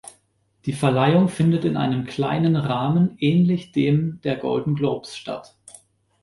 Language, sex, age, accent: German, male, 30-39, Deutschland Deutsch